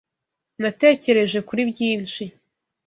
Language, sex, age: Kinyarwanda, female, 19-29